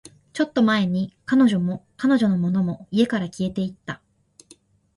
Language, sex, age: Japanese, female, 19-29